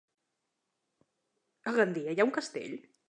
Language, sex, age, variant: Catalan, female, 30-39, Central